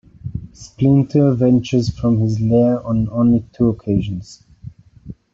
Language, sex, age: English, male, 19-29